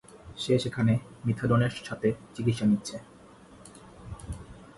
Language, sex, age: Bengali, male, 19-29